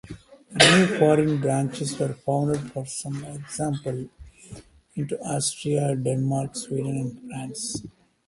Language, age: English, 50-59